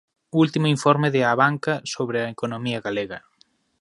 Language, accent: Galician, Oriental (común en zona oriental)